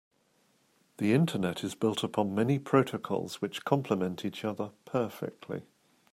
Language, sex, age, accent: English, male, 50-59, England English